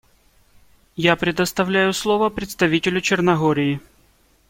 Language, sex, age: Russian, male, 19-29